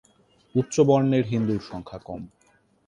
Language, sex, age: Bengali, male, 19-29